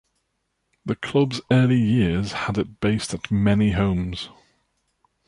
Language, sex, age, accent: English, male, 30-39, England English